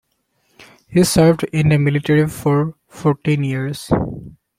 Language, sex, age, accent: English, male, 19-29, India and South Asia (India, Pakistan, Sri Lanka)